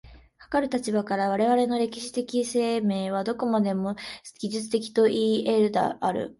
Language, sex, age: Japanese, female, 19-29